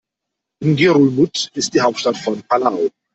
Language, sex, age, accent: German, male, 30-39, Deutschland Deutsch